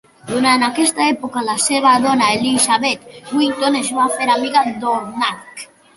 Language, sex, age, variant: Catalan, male, under 19, Central